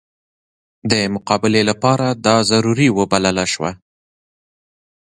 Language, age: Pashto, 30-39